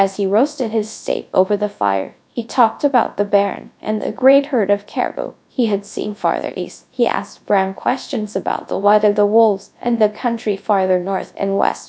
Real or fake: fake